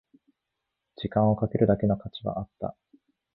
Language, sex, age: Japanese, male, 19-29